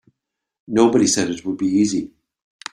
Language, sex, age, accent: English, male, 60-69, Irish English